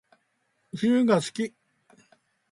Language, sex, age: Japanese, male, 60-69